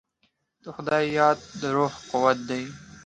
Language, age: Pashto, 19-29